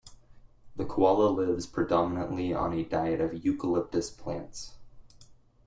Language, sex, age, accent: English, male, 19-29, United States English